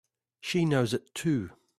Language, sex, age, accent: English, male, 50-59, Australian English